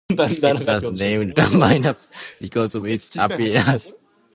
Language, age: English, 19-29